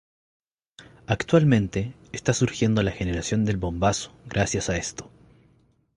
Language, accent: Spanish, Chileno: Chile, Cuyo